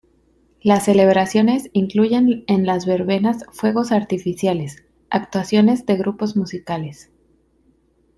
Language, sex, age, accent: Spanish, female, 30-39, México